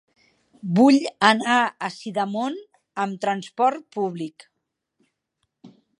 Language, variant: Catalan, Nord-Occidental